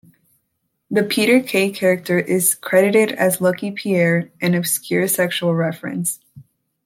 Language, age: English, under 19